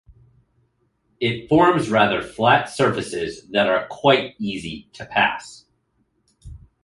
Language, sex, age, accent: English, male, 30-39, United States English